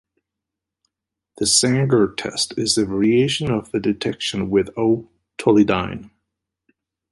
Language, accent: English, Canadian English